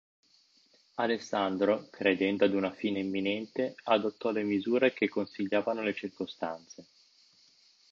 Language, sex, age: Italian, male, 30-39